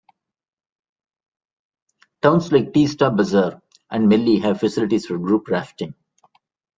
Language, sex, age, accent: English, male, 40-49, India and South Asia (India, Pakistan, Sri Lanka)